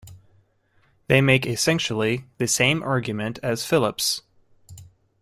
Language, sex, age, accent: English, male, 19-29, United States English